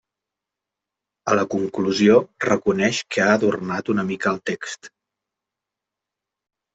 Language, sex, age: Catalan, male, 40-49